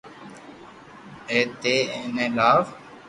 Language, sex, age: Loarki, female, under 19